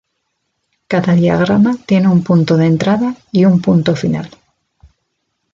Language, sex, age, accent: Spanish, female, 40-49, España: Norte peninsular (Asturias, Castilla y León, Cantabria, País Vasco, Navarra, Aragón, La Rioja, Guadalajara, Cuenca)